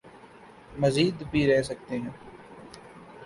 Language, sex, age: Urdu, male, 19-29